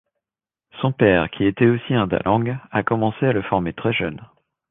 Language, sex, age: French, male, 30-39